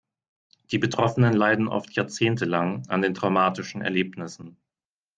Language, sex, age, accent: German, male, 30-39, Deutschland Deutsch